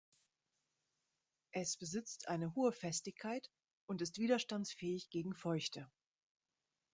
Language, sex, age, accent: German, female, 40-49, Deutschland Deutsch